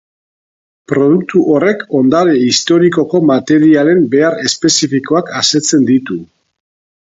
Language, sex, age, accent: Basque, male, 50-59, Mendebalekoa (Araba, Bizkaia, Gipuzkoako mendebaleko herri batzuk)